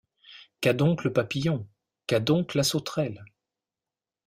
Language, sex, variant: French, male, Français de métropole